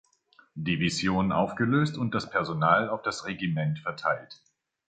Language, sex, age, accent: German, male, 50-59, Deutschland Deutsch